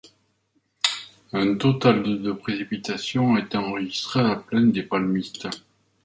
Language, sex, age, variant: French, male, 50-59, Français de métropole